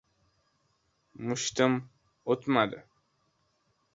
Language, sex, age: Uzbek, male, under 19